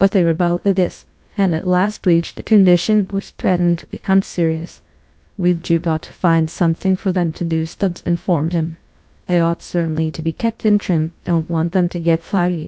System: TTS, GlowTTS